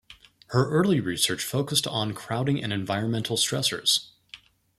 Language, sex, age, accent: English, male, 19-29, United States English